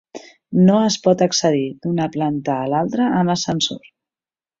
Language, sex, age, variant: Catalan, female, 40-49, Central